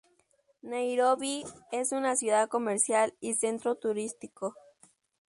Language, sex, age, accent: Spanish, female, under 19, México